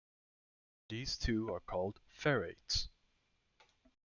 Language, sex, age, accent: English, male, 19-29, United States English